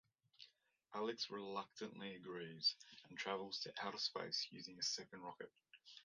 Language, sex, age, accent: English, male, 19-29, Australian English